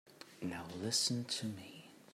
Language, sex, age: English, male, 30-39